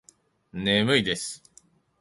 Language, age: Japanese, 30-39